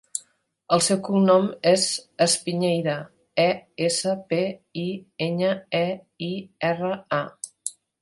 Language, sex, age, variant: Catalan, female, 50-59, Nord-Occidental